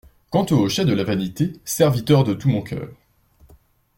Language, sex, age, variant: French, male, 19-29, Français de métropole